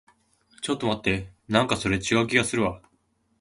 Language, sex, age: Japanese, male, 19-29